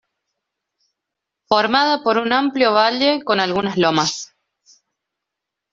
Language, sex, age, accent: Spanish, female, 19-29, Rioplatense: Argentina, Uruguay, este de Bolivia, Paraguay